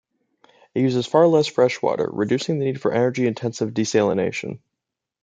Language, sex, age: English, male, under 19